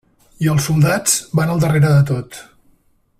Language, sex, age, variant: Catalan, male, 60-69, Central